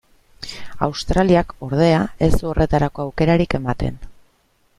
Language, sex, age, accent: Basque, female, 30-39, Mendebalekoa (Araba, Bizkaia, Gipuzkoako mendebaleko herri batzuk)